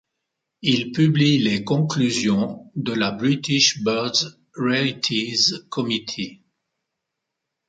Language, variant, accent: French, Français d'Europe, Français de Suisse